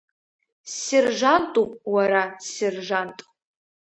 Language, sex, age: Abkhazian, female, under 19